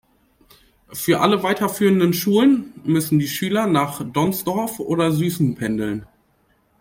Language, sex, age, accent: German, male, 19-29, Deutschland Deutsch